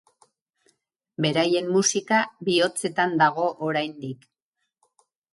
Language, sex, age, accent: Basque, female, 50-59, Erdialdekoa edo Nafarra (Gipuzkoa, Nafarroa)